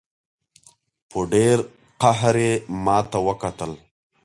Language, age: Pashto, 30-39